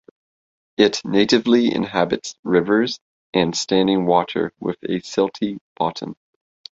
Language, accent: English, Canadian English